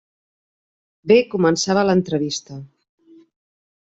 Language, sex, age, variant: Catalan, female, 40-49, Central